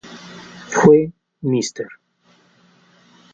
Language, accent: Spanish, México